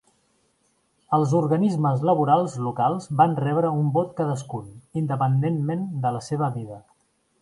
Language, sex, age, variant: Catalan, male, 40-49, Central